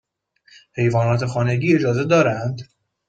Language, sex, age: Persian, male, 19-29